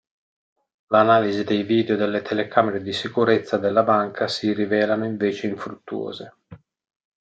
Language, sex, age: Italian, male, 50-59